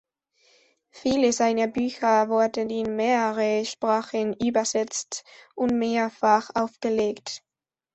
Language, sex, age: German, female, 19-29